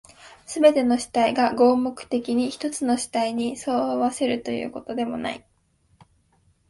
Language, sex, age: Japanese, female, 19-29